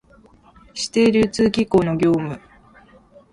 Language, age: Japanese, 19-29